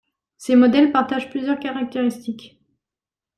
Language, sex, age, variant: French, female, 30-39, Français de métropole